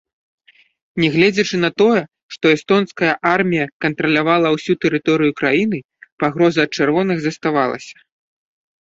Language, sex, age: Belarusian, male, 30-39